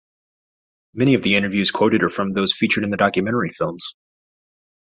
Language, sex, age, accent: English, male, 30-39, United States English